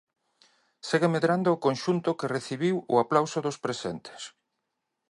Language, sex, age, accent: Galician, male, 40-49, Normativo (estándar)